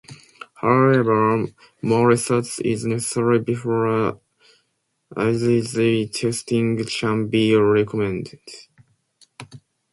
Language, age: English, 19-29